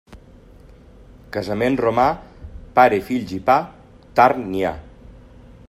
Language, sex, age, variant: Catalan, male, 40-49, Nord-Occidental